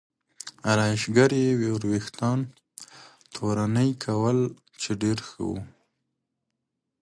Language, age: Pashto, 30-39